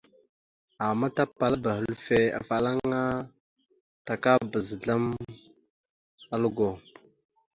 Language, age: Mada (Cameroon), 19-29